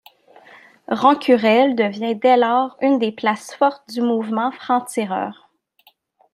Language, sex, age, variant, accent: French, female, 19-29, Français d'Amérique du Nord, Français du Canada